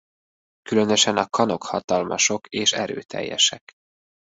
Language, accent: Hungarian, budapesti